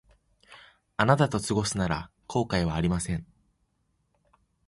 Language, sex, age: Japanese, male, 19-29